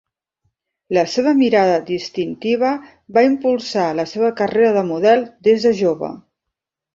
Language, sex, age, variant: Catalan, female, 50-59, Central